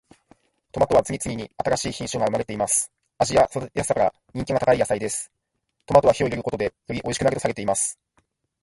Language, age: Japanese, 30-39